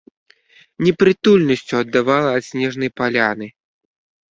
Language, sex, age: Belarusian, male, 30-39